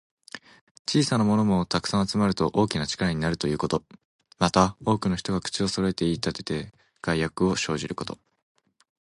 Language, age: Japanese, 19-29